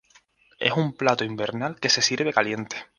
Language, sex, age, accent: Spanish, male, 19-29, España: Islas Canarias